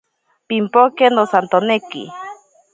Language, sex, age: Ashéninka Perené, female, 19-29